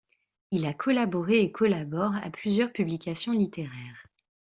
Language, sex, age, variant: French, female, 30-39, Français de métropole